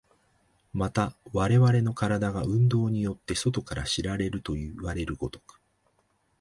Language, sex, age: Japanese, male, 50-59